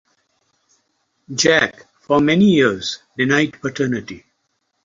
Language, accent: English, India and South Asia (India, Pakistan, Sri Lanka)